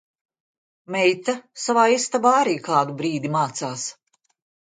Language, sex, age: Latvian, female, 60-69